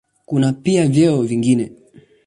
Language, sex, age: Swahili, male, 19-29